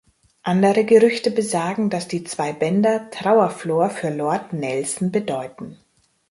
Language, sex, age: German, female, 30-39